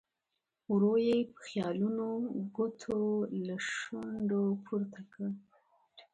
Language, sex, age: Pashto, female, 19-29